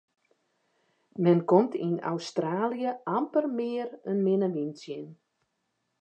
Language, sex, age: Western Frisian, female, 40-49